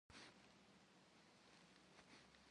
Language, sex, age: Kabardian, female, 40-49